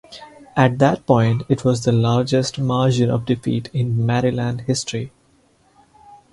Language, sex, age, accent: English, male, 19-29, India and South Asia (India, Pakistan, Sri Lanka)